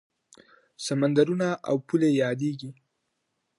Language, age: Pashto, 19-29